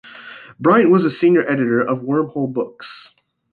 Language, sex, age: English, male, 19-29